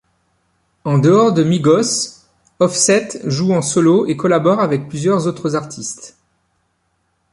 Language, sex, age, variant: French, male, 40-49, Français de métropole